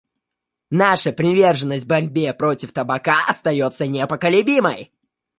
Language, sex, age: Russian, male, 19-29